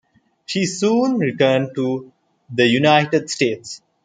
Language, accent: English, India and South Asia (India, Pakistan, Sri Lanka)